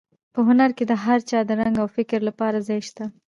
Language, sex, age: Pashto, female, 19-29